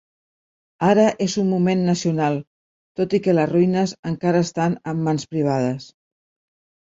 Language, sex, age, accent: Catalan, female, 50-59, Barceloní